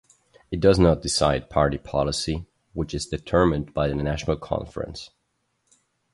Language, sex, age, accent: English, male, 19-29, United States English